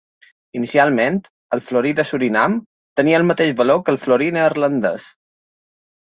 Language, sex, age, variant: Catalan, male, 40-49, Balear